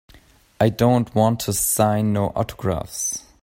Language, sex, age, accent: English, male, 19-29, United States English